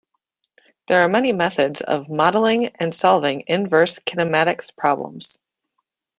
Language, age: English, 30-39